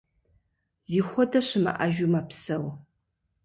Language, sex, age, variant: Kabardian, female, 40-49, Адыгэбзэ (Къэбэрдей, Кирил, Урысей)